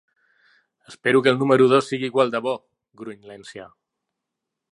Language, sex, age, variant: Catalan, male, 40-49, Central